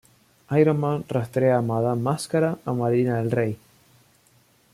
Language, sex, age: Spanish, male, under 19